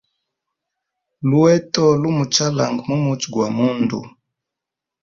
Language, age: Hemba, 19-29